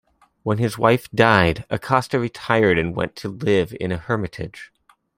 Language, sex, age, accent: English, male, 30-39, United States English